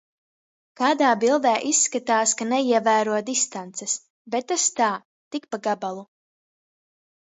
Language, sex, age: Latvian, female, 19-29